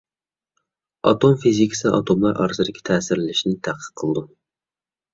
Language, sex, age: Uyghur, male, 19-29